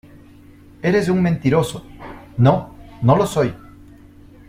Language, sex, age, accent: Spanish, male, 40-49, Andino-Pacífico: Colombia, Perú, Ecuador, oeste de Bolivia y Venezuela andina